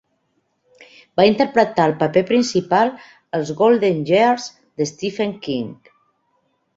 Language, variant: Catalan, Central